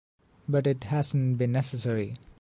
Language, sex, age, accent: English, male, under 19, India and South Asia (India, Pakistan, Sri Lanka)